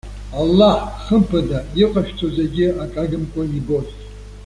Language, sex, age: Abkhazian, male, 70-79